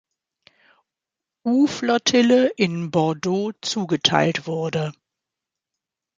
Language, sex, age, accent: German, female, 50-59, Deutschland Deutsch